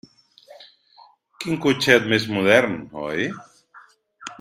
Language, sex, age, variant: Catalan, male, 30-39, Central